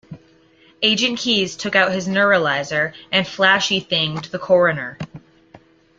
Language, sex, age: English, female, 19-29